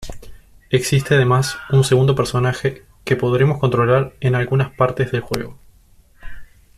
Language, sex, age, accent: Spanish, male, 19-29, Rioplatense: Argentina, Uruguay, este de Bolivia, Paraguay